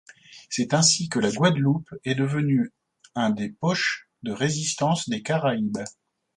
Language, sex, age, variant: French, male, 40-49, Français de métropole